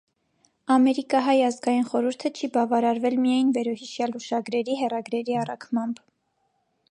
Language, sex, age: Armenian, female, 19-29